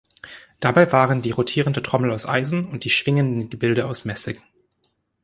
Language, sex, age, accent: German, male, 30-39, Deutschland Deutsch